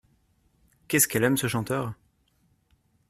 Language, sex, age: French, male, 19-29